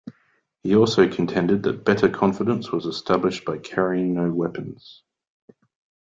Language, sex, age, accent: English, male, 30-39, Australian English